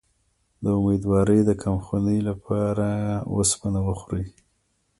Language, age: Pashto, 30-39